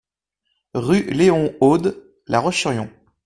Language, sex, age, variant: French, male, 19-29, Français de métropole